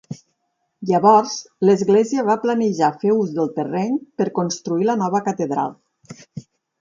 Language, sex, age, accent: Catalan, female, 40-49, Tortosí